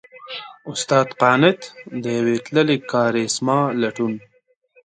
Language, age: Pashto, 19-29